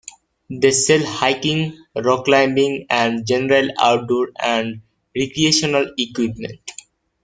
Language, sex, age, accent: English, male, 19-29, United States English